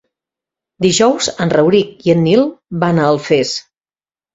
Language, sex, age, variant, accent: Catalan, female, 40-49, Central, Català central